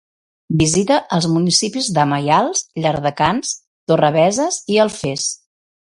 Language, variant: Catalan, Central